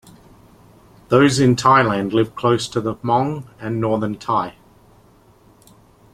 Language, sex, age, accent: English, male, 30-39, Australian English